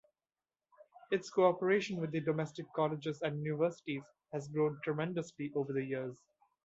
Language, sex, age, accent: English, male, 19-29, India and South Asia (India, Pakistan, Sri Lanka)